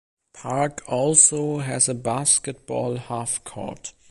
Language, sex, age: English, male, under 19